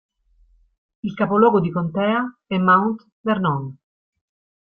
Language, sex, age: Italian, female, 40-49